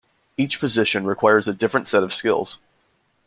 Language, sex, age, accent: English, male, 19-29, United States English